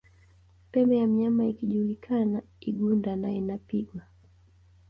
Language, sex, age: Swahili, female, 19-29